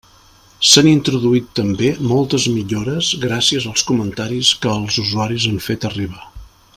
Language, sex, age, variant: Catalan, male, 50-59, Central